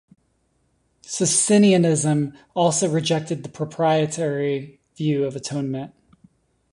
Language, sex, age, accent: English, male, 30-39, United States English